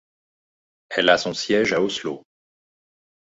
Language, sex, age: French, male, 30-39